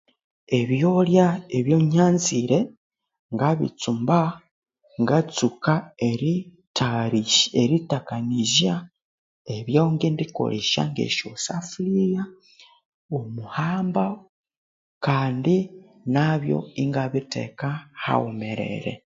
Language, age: Konzo, 19-29